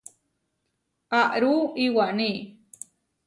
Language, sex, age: Huarijio, female, 19-29